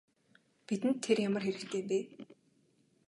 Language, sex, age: Mongolian, female, 19-29